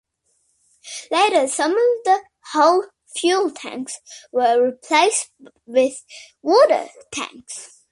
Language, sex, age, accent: English, male, under 19, Australian English